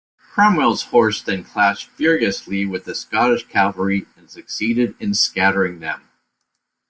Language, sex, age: English, male, 50-59